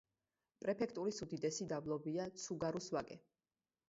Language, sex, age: Georgian, female, 30-39